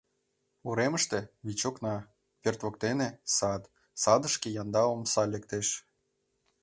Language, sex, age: Mari, male, 19-29